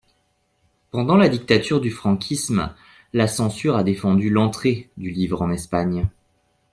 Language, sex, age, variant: French, male, 19-29, Français de métropole